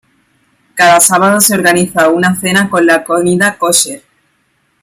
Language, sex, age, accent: Spanish, female, under 19, España: Sur peninsular (Andalucia, Extremadura, Murcia)